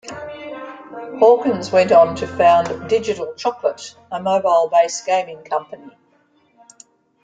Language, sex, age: English, female, 60-69